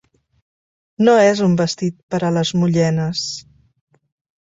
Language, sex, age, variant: Catalan, female, 50-59, Central